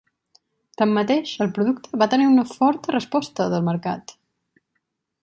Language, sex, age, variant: Catalan, female, 19-29, Central